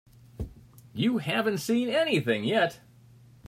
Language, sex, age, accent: English, male, 60-69, United States English